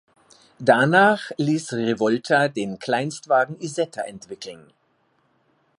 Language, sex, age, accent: German, male, 60-69, Österreichisches Deutsch